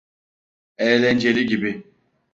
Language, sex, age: Turkish, male, 19-29